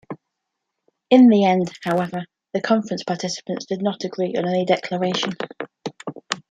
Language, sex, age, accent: English, female, 19-29, England English